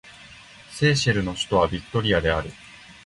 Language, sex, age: Japanese, male, 19-29